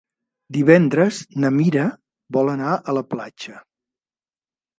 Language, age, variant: Catalan, 60-69, Central